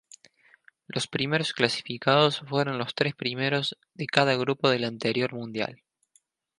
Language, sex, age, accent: Spanish, male, 19-29, Rioplatense: Argentina, Uruguay, este de Bolivia, Paraguay